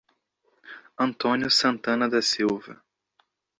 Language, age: Portuguese, 19-29